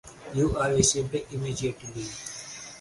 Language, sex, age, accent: English, male, under 19, India and South Asia (India, Pakistan, Sri Lanka)